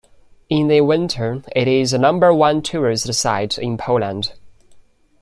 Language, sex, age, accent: English, male, 19-29, United States English